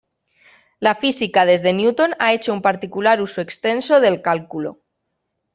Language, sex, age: Spanish, female, 19-29